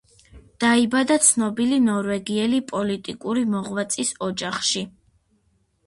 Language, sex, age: Georgian, female, under 19